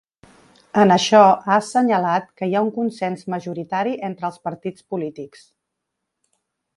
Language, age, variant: Catalan, 40-49, Central